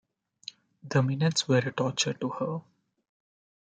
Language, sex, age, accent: English, male, 19-29, India and South Asia (India, Pakistan, Sri Lanka)